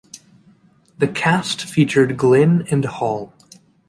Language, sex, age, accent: English, male, 19-29, United States English